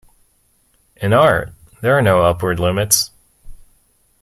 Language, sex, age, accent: English, male, 30-39, United States English